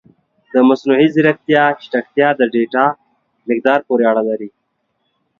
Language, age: Pashto, 30-39